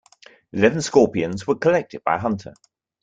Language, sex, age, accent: English, male, 60-69, England English